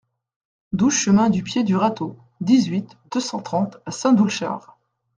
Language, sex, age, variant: French, female, 40-49, Français de métropole